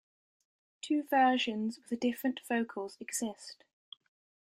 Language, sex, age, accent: English, female, 19-29, England English